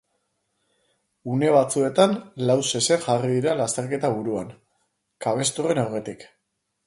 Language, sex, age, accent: Basque, male, 30-39, Mendebalekoa (Araba, Bizkaia, Gipuzkoako mendebaleko herri batzuk)